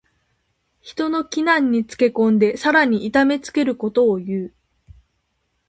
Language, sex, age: Japanese, female, 19-29